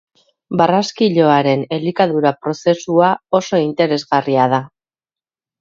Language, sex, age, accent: Basque, female, 40-49, Erdialdekoa edo Nafarra (Gipuzkoa, Nafarroa)